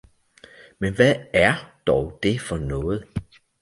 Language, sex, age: Danish, male, 40-49